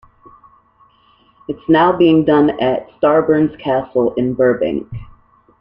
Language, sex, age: English, female, 19-29